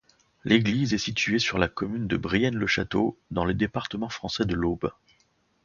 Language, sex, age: French, male, 40-49